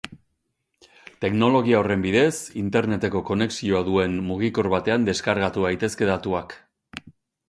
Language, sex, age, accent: Basque, male, 50-59, Erdialdekoa edo Nafarra (Gipuzkoa, Nafarroa)